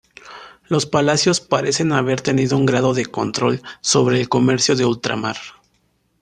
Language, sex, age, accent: Spanish, male, 19-29, México